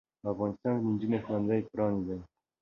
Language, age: Pashto, under 19